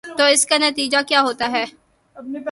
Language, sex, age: Urdu, female, 19-29